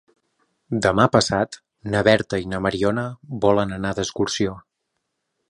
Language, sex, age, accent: Catalan, male, 30-39, central; septentrional